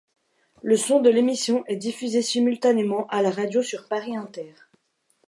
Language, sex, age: French, female, 19-29